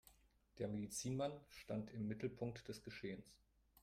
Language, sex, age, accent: German, male, 30-39, Deutschland Deutsch